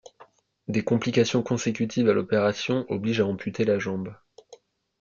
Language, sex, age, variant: French, male, under 19, Français de métropole